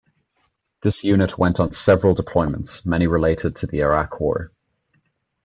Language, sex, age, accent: English, male, 19-29, Irish English